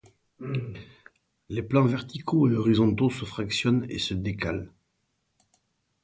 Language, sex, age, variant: French, male, 50-59, Français de métropole